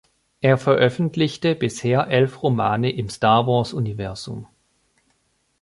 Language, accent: German, Deutschland Deutsch